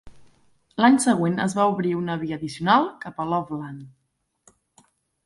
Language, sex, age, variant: Catalan, female, 19-29, Central